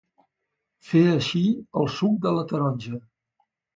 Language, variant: Catalan, Central